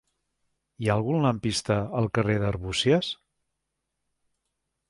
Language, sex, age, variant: Catalan, male, 50-59, Central